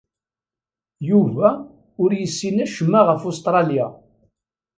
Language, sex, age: Kabyle, male, 70-79